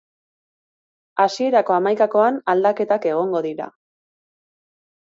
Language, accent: Basque, Erdialdekoa edo Nafarra (Gipuzkoa, Nafarroa)